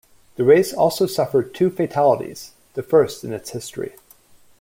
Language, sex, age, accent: English, male, 30-39, United States English